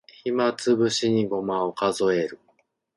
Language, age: Japanese, 40-49